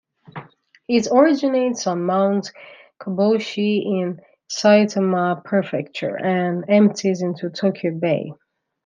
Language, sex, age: English, female, 30-39